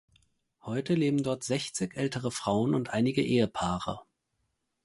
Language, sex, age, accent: German, male, 30-39, Deutschland Deutsch